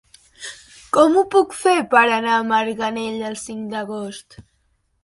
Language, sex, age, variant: Catalan, female, 40-49, Central